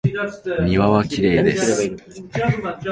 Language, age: Japanese, under 19